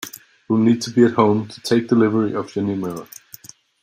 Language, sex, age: English, male, 19-29